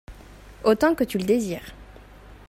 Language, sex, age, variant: French, female, 19-29, Français de métropole